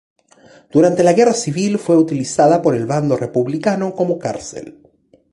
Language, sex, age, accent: Spanish, male, 19-29, Chileno: Chile, Cuyo